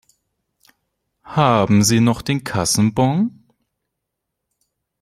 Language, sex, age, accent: German, male, 19-29, Deutschland Deutsch